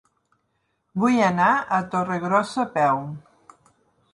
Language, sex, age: Catalan, female, 60-69